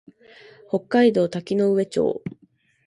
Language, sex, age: Japanese, female, 19-29